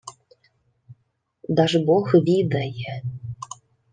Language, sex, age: Ukrainian, female, 30-39